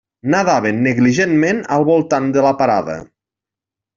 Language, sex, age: Catalan, male, 40-49